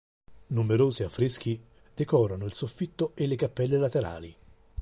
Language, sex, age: Italian, male, 50-59